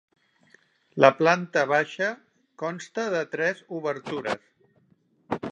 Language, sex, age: Catalan, female, 60-69